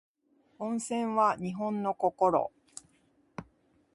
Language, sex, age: Japanese, female, 40-49